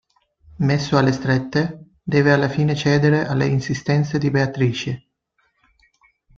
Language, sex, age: Italian, male, 19-29